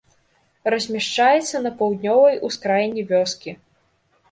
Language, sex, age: Belarusian, female, 19-29